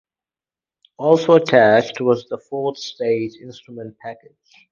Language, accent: English, England English